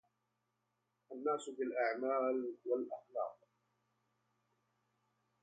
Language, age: Arabic, 40-49